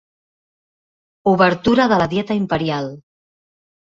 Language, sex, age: Catalan, female, 40-49